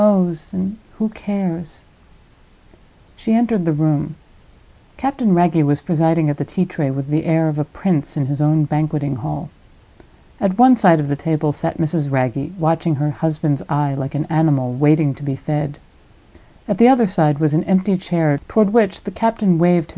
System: none